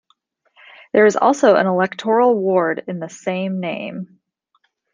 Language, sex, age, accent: English, female, 30-39, United States English